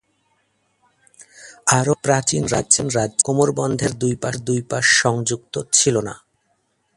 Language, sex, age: Bengali, male, 30-39